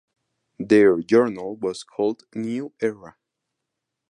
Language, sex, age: English, male, 19-29